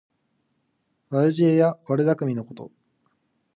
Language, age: Japanese, 19-29